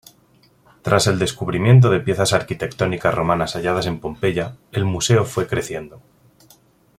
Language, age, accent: Spanish, 19-29, España: Norte peninsular (Asturias, Castilla y León, Cantabria, País Vasco, Navarra, Aragón, La Rioja, Guadalajara, Cuenca)